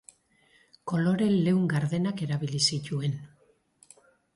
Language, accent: Basque, Erdialdekoa edo Nafarra (Gipuzkoa, Nafarroa)